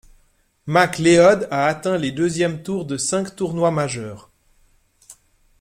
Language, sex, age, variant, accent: French, male, 40-49, Français d'Europe, Français de Suisse